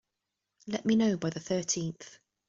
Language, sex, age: English, female, 30-39